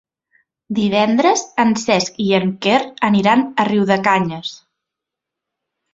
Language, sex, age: Catalan, female, 30-39